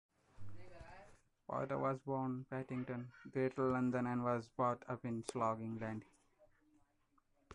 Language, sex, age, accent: English, male, 19-29, India and South Asia (India, Pakistan, Sri Lanka)